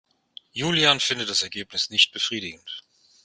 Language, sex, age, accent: German, male, 50-59, Deutschland Deutsch